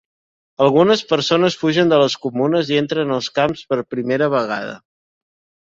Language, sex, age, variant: Catalan, male, 19-29, Central